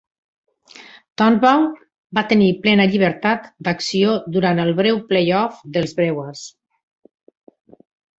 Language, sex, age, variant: Catalan, female, 60-69, Central